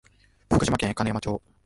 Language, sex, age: Japanese, male, 19-29